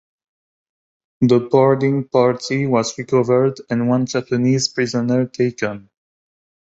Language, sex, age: English, male, under 19